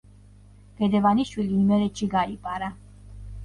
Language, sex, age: Georgian, female, 40-49